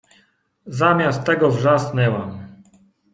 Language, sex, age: Polish, male, 30-39